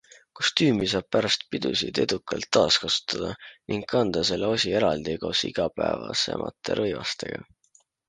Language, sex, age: Estonian, male, 19-29